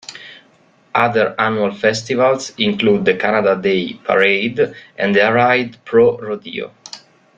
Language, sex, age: English, male, 19-29